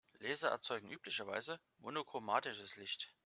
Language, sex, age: German, male, 30-39